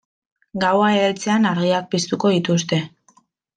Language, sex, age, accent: Basque, female, 19-29, Mendebalekoa (Araba, Bizkaia, Gipuzkoako mendebaleko herri batzuk)